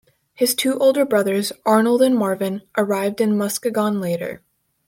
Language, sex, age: English, female, under 19